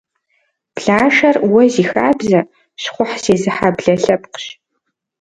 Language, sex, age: Kabardian, female, 19-29